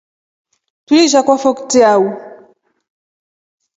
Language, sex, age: Rombo, female, 30-39